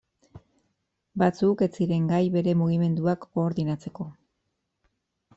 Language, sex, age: Basque, female, 40-49